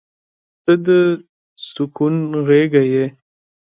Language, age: Pashto, 19-29